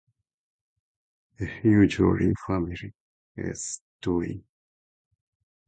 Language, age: English, 60-69